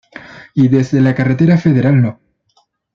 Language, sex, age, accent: Spanish, male, 19-29, Chileno: Chile, Cuyo